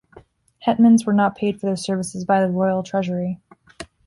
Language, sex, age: English, female, 19-29